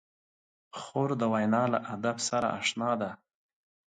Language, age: Pashto, 30-39